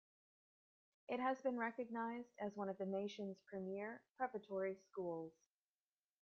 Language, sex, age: English, female, 40-49